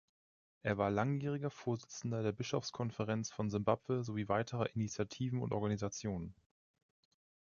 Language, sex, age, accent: German, male, 30-39, Deutschland Deutsch